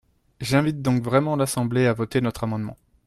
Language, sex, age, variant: French, male, 19-29, Français de métropole